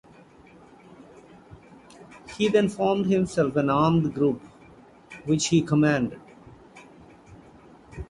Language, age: English, 40-49